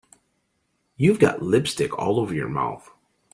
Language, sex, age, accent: English, male, 30-39, United States English